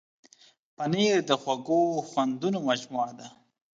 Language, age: Pashto, 19-29